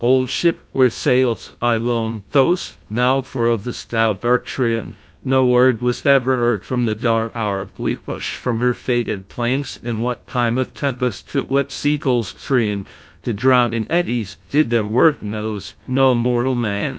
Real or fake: fake